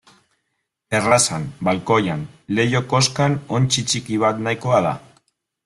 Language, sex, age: Basque, male, 30-39